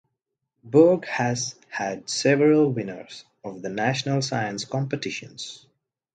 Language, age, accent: English, 19-29, India and South Asia (India, Pakistan, Sri Lanka)